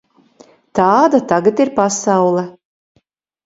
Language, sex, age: Latvian, female, 50-59